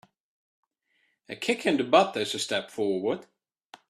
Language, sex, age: English, male, 30-39